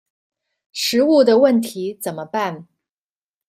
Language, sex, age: Chinese, female, 40-49